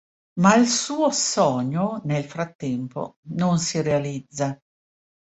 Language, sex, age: Italian, female, 50-59